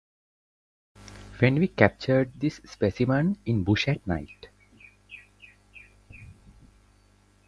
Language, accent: English, India and South Asia (India, Pakistan, Sri Lanka)